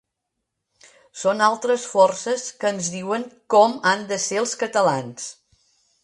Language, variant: Catalan, Central